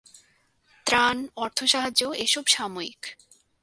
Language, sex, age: Bengali, female, 19-29